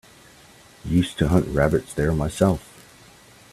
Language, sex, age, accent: English, male, 40-49, United States English